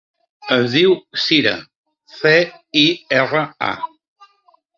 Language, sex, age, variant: Catalan, male, 40-49, Central